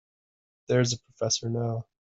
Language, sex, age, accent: English, male, 19-29, United States English